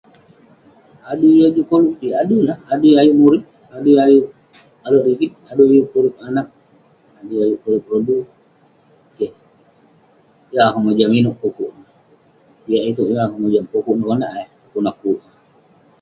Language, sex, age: Western Penan, male, 19-29